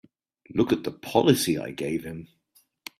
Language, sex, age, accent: English, male, 40-49, England English